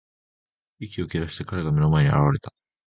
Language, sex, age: Japanese, male, under 19